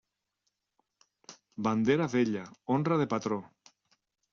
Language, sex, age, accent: Catalan, male, 50-59, valencià